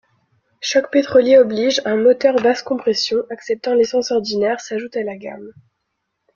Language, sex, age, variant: French, female, 19-29, Français de métropole